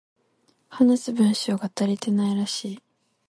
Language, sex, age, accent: Japanese, female, 19-29, 関西弁